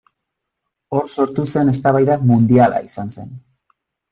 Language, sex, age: Basque, male, 30-39